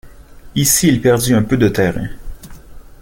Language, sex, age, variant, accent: French, male, 19-29, Français d'Amérique du Nord, Français du Canada